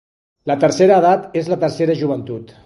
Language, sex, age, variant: Catalan, male, 50-59, Central